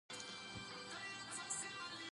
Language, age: Pashto, 19-29